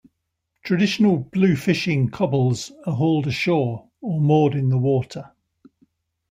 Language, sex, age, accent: English, male, 60-69, England English